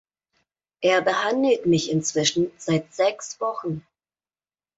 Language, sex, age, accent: German, female, 30-39, Deutschland Deutsch